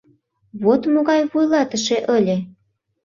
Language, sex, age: Mari, female, 19-29